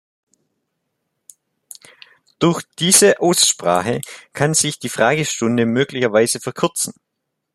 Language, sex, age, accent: German, male, under 19, Deutschland Deutsch